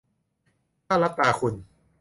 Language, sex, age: Thai, male, 19-29